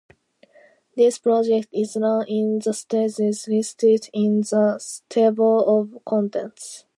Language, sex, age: English, female, under 19